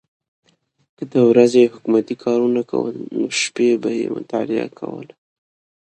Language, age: Pashto, 19-29